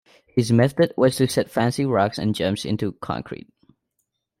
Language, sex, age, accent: English, male, under 19, India and South Asia (India, Pakistan, Sri Lanka)